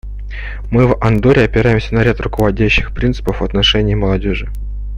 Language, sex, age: Russian, male, 30-39